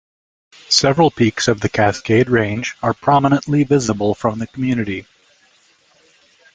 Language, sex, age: English, male, 40-49